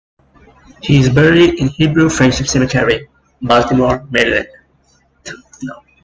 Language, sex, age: English, male, 19-29